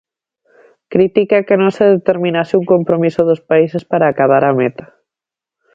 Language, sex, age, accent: Galician, female, 30-39, Normativo (estándar)